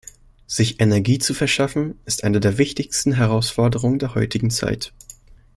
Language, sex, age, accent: German, male, 19-29, Deutschland Deutsch